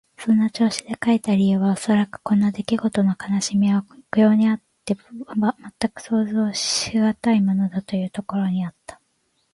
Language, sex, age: Japanese, female, 19-29